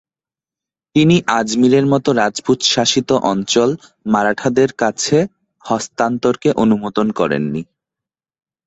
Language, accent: Bengali, প্রমিত